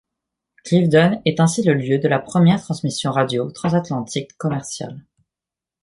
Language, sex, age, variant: French, male, under 19, Français de métropole